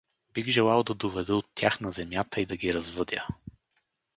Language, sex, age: Bulgarian, male, 30-39